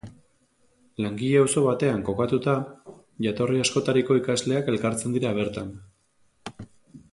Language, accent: Basque, Erdialdekoa edo Nafarra (Gipuzkoa, Nafarroa)